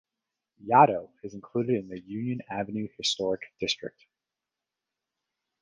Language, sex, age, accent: English, male, 30-39, United States English